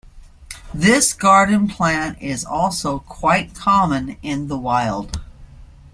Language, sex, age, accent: English, female, 50-59, United States English